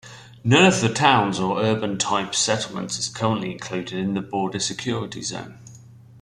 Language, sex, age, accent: English, male, 40-49, England English